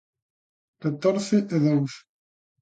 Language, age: Galician, 19-29